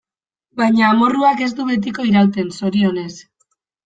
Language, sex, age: Basque, female, 19-29